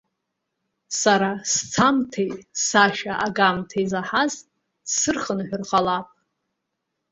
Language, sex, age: Abkhazian, female, 30-39